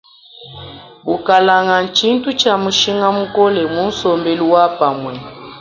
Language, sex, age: Luba-Lulua, female, 19-29